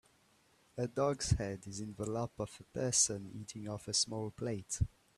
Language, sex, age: English, male, 19-29